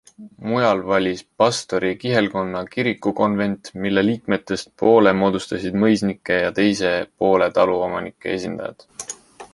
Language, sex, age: Estonian, male, 19-29